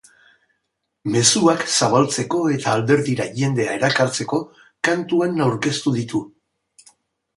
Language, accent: Basque, Mendebalekoa (Araba, Bizkaia, Gipuzkoako mendebaleko herri batzuk)